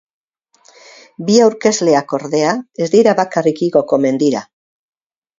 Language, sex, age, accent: Basque, female, 70-79, Mendebalekoa (Araba, Bizkaia, Gipuzkoako mendebaleko herri batzuk)